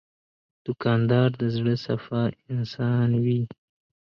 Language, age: Pashto, 19-29